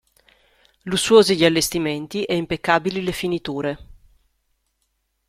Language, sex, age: Italian, female, 30-39